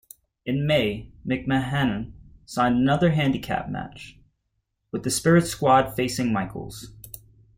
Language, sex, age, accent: English, male, 19-29, United States English